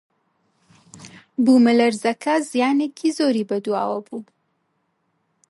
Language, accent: Central Kurdish, سۆرانی